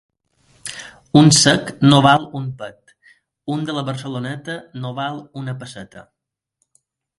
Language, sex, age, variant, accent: Catalan, male, 19-29, Balear, mallorquí